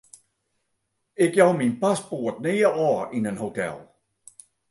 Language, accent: Western Frisian, Klaaifrysk